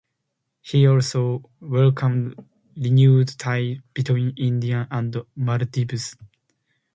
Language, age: English, 19-29